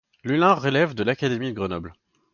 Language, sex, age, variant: French, male, 19-29, Français de métropole